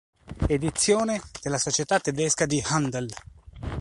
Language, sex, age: Italian, male, 30-39